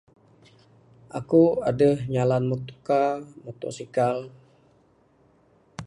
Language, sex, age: Bukar-Sadung Bidayuh, male, 60-69